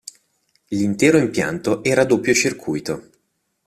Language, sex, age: Italian, male, 30-39